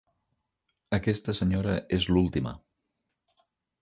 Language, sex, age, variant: Catalan, male, 50-59, Central